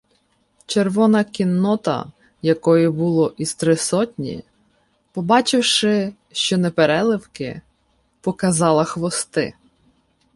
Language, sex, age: Ukrainian, female, 30-39